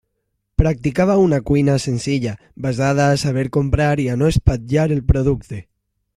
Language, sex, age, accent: Catalan, male, under 19, valencià